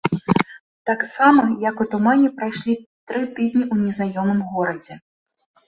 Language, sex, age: Belarusian, female, 19-29